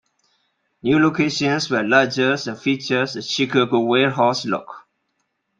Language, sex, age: English, male, 40-49